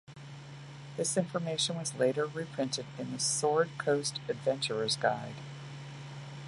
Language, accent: English, United States English